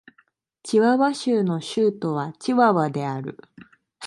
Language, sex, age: Japanese, female, 19-29